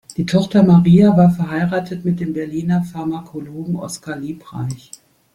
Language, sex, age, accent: German, female, 50-59, Deutschland Deutsch